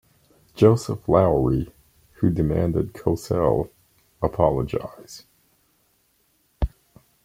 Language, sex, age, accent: English, male, 60-69, Canadian English